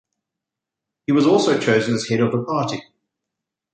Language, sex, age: English, male, 30-39